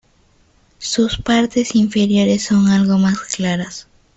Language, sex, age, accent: Spanish, female, under 19, Andino-Pacífico: Colombia, Perú, Ecuador, oeste de Bolivia y Venezuela andina